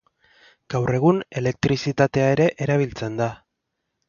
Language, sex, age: Basque, male, 30-39